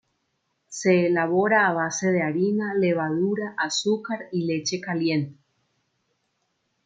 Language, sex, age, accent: Spanish, female, 50-59, Andino-Pacífico: Colombia, Perú, Ecuador, oeste de Bolivia y Venezuela andina